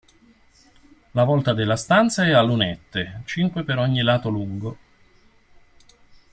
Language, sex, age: Italian, male, 50-59